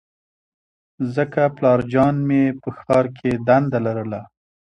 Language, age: Pashto, 19-29